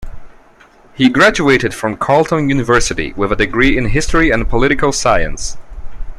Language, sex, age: English, male, 30-39